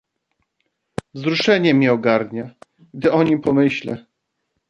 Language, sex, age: Polish, male, 40-49